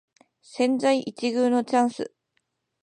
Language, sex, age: Japanese, female, 19-29